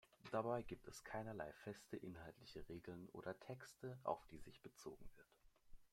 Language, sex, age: German, male, under 19